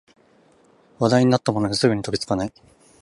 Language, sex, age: Japanese, male, 19-29